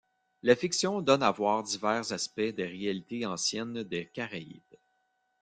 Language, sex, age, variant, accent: French, male, 40-49, Français d'Amérique du Nord, Français du Canada